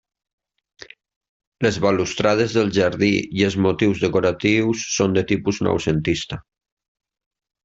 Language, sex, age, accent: Catalan, male, 40-49, valencià